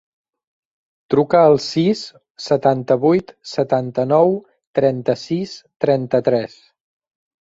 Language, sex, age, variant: Catalan, male, 30-39, Central